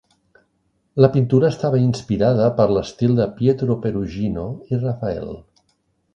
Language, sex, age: Catalan, male, 60-69